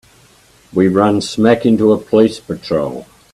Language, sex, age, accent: English, male, 80-89, Australian English